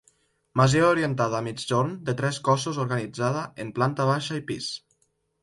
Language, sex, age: Catalan, male, under 19